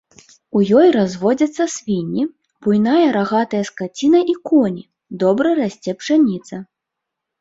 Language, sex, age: Belarusian, female, 30-39